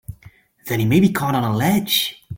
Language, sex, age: English, male, 30-39